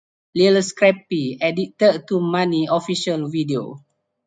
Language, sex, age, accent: English, male, 40-49, Malaysian English